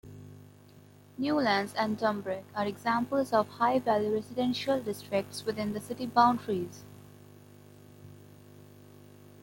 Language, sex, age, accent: English, female, under 19, India and South Asia (India, Pakistan, Sri Lanka)